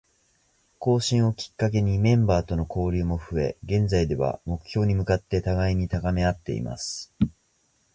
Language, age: Japanese, 19-29